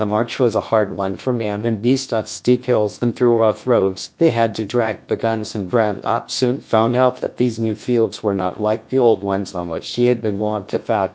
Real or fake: fake